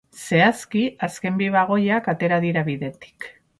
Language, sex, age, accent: Basque, female, 40-49, Mendebalekoa (Araba, Bizkaia, Gipuzkoako mendebaleko herri batzuk)